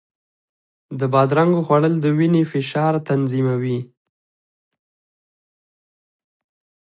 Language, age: Pashto, 19-29